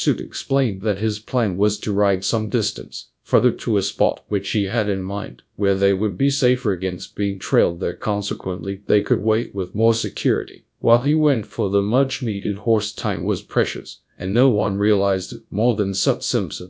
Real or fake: fake